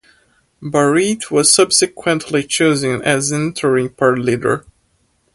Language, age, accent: English, under 19, United States English